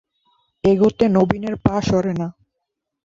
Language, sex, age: Bengali, male, 19-29